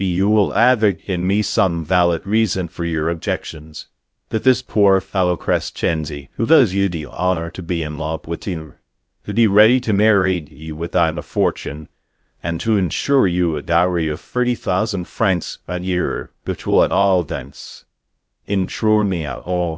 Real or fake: fake